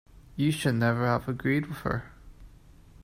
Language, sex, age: English, male, 19-29